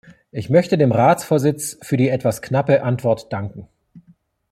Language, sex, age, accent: German, male, 40-49, Deutschland Deutsch